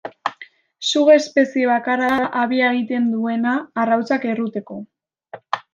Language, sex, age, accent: Basque, female, under 19, Mendebalekoa (Araba, Bizkaia, Gipuzkoako mendebaleko herri batzuk)